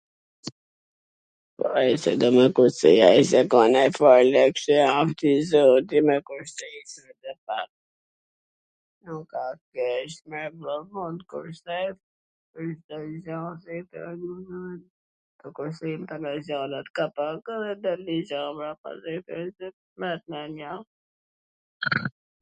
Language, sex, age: Gheg Albanian, female, 50-59